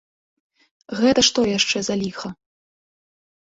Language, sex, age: Belarusian, female, 19-29